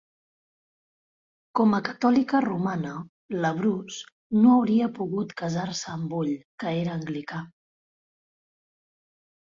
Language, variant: Catalan, Central